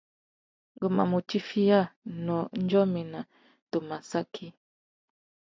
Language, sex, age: Tuki, female, 30-39